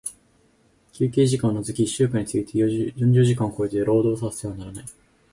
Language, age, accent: Japanese, 19-29, 標準語